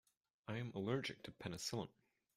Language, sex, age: English, male, under 19